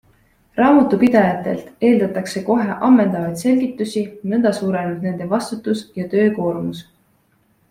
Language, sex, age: Estonian, female, 19-29